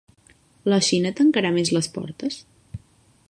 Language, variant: Catalan, Central